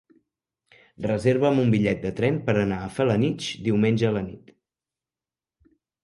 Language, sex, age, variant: Catalan, male, 19-29, Central